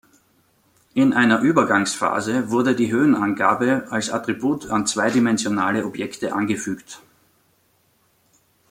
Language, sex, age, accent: German, male, 40-49, Österreichisches Deutsch